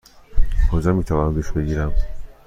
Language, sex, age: Persian, male, 30-39